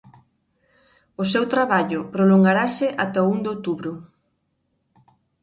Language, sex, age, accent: Galician, female, 30-39, Normativo (estándar)